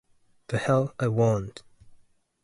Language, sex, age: English, male, 19-29